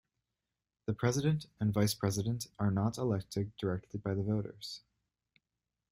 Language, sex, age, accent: English, male, 19-29, United States English